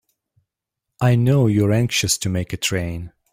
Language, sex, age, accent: English, male, 30-39, New Zealand English